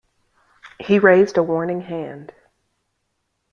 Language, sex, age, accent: English, female, 40-49, United States English